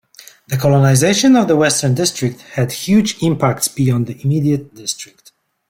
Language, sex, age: English, male, 40-49